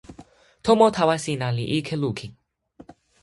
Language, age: Toki Pona, under 19